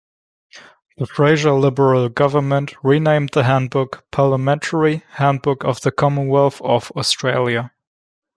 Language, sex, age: English, male, 19-29